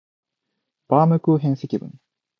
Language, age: Japanese, 19-29